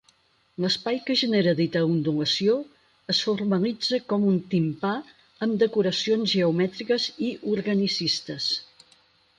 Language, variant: Catalan, Central